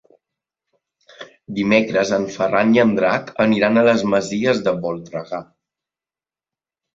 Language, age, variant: Catalan, 19-29, Balear